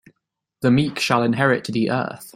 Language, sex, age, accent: English, male, 19-29, England English